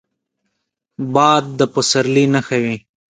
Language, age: Pashto, 19-29